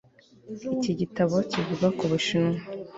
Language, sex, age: Kinyarwanda, female, 19-29